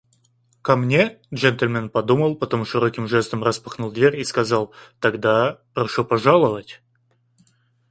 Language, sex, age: Russian, male, 30-39